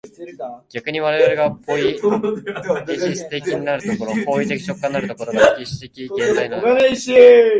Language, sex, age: Japanese, male, under 19